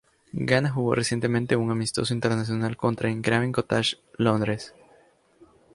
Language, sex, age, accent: Spanish, male, 19-29, América central